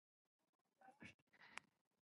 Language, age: English, 19-29